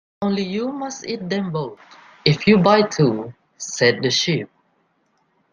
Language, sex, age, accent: English, male, 19-29, Malaysian English